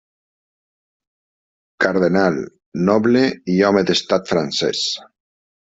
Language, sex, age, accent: Catalan, male, 50-59, valencià